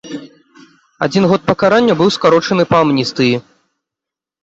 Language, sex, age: Belarusian, male, 19-29